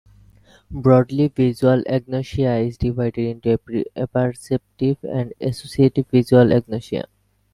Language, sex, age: English, male, 19-29